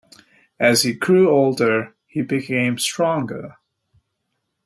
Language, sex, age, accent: English, male, 30-39, United States English